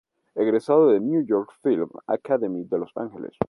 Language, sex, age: Spanish, male, 19-29